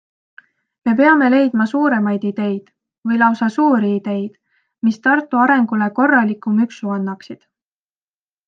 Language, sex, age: Estonian, female, 19-29